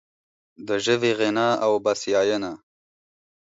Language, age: Pashto, 19-29